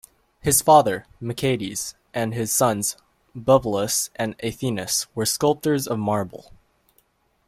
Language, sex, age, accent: English, male, under 19, United States English